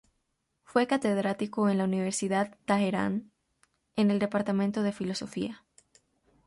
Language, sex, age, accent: Spanish, female, under 19, América central